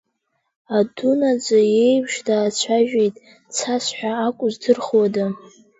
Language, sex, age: Abkhazian, female, under 19